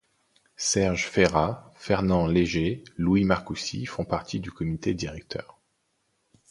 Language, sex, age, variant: French, male, 19-29, Français de métropole